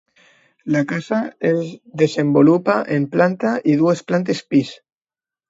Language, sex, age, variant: Catalan, male, under 19, Alacantí